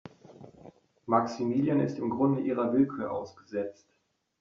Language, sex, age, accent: German, male, 30-39, Deutschland Deutsch